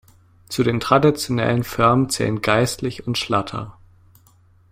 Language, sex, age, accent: German, male, under 19, Deutschland Deutsch